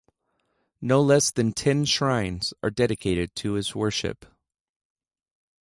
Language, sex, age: English, male, 30-39